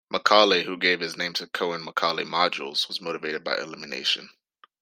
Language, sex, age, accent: English, male, 19-29, United States English